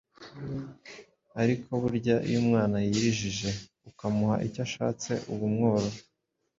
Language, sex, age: Kinyarwanda, male, 19-29